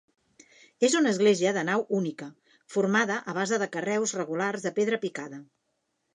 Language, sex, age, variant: Catalan, female, 50-59, Central